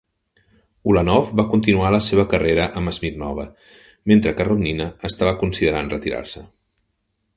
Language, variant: Catalan, Central